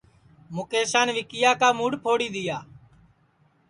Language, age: Sansi, 19-29